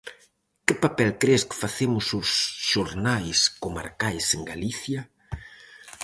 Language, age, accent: Galician, 50-59, Central (gheada)